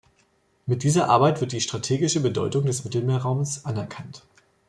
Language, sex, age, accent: German, male, 40-49, Deutschland Deutsch